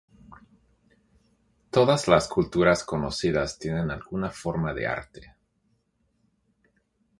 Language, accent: Spanish, México